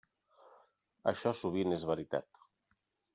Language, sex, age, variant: Catalan, male, 40-49, Central